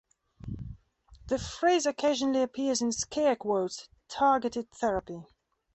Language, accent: English, England English